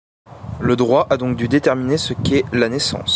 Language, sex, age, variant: French, male, 19-29, Français de métropole